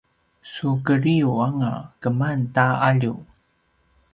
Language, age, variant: Paiwan, 30-39, pinayuanan a kinaikacedasan (東排灣語)